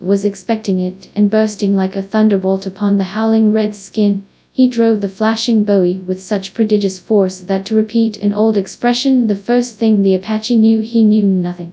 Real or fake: fake